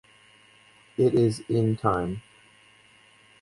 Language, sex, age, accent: English, male, 19-29, United States English